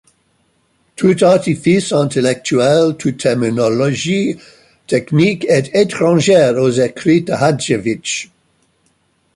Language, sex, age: French, male, 60-69